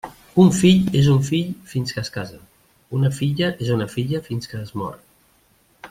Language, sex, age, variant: Catalan, male, 50-59, Central